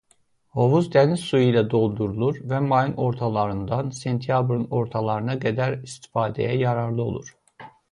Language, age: Azerbaijani, 30-39